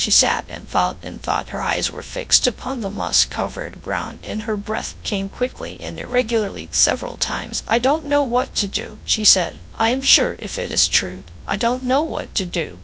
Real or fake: fake